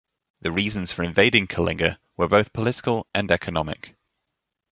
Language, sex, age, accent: English, male, 19-29, England English